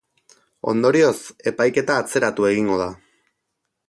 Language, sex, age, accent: Basque, male, 30-39, Erdialdekoa edo Nafarra (Gipuzkoa, Nafarroa)